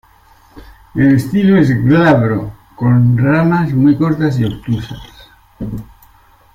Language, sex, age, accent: Spanish, male, 60-69, España: Centro-Sur peninsular (Madrid, Toledo, Castilla-La Mancha)